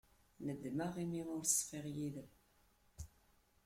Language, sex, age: Kabyle, female, 80-89